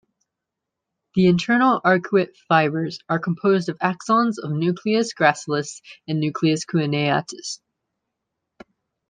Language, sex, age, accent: English, male, 19-29, United States English